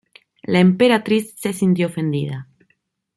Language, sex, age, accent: Spanish, female, 19-29, Rioplatense: Argentina, Uruguay, este de Bolivia, Paraguay